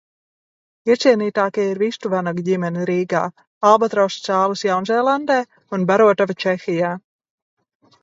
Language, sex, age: Latvian, female, 30-39